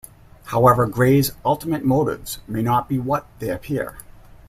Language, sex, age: English, male, 40-49